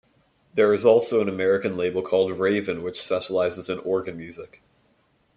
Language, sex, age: English, male, under 19